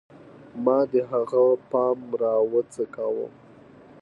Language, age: Pashto, 19-29